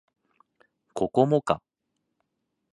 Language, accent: Japanese, 関西弁